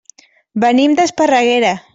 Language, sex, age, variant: Catalan, female, 19-29, Central